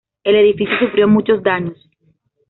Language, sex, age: Spanish, female, 19-29